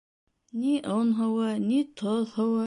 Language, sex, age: Bashkir, female, 50-59